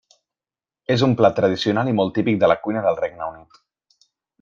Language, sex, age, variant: Catalan, male, 19-29, Central